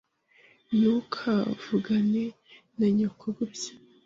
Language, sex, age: Kinyarwanda, female, 30-39